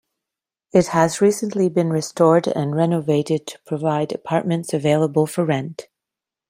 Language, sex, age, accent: English, female, 40-49, Canadian English